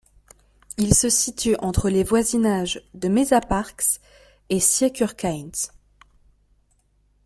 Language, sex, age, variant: French, female, 19-29, Français de métropole